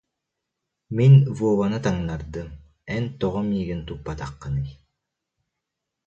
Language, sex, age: Yakut, male, 19-29